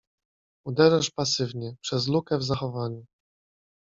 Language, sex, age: Polish, male, 30-39